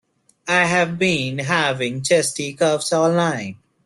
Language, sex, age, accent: English, male, 19-29, India and South Asia (India, Pakistan, Sri Lanka)